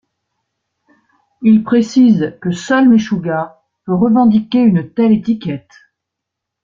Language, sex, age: French, female, 70-79